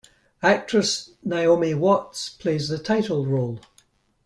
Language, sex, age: English, male, 70-79